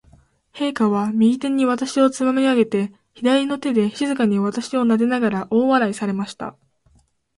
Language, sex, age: Japanese, female, 19-29